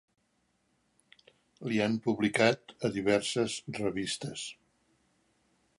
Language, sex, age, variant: Catalan, male, 70-79, Central